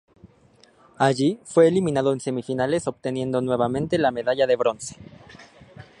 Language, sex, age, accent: Spanish, male, 19-29, México